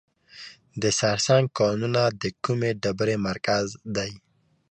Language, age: Pashto, 19-29